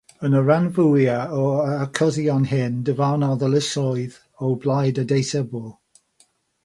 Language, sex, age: Welsh, male, 60-69